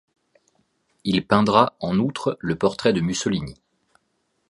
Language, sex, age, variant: French, male, 30-39, Français de métropole